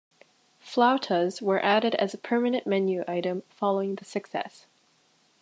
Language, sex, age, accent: English, female, under 19, United States English